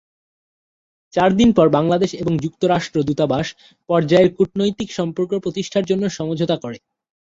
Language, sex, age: Bengali, male, under 19